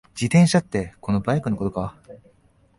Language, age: Japanese, 19-29